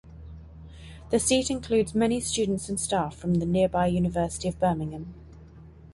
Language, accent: English, England English